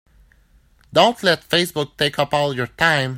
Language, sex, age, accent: English, male, 19-29, Canadian English